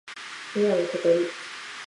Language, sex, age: Japanese, female, 19-29